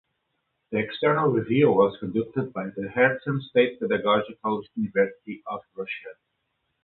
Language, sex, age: English, male, 50-59